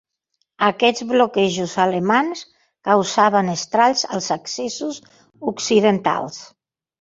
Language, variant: Catalan, Central